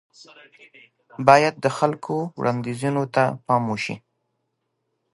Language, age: Pashto, 30-39